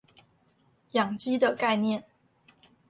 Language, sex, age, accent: Chinese, female, under 19, 出生地：臺中市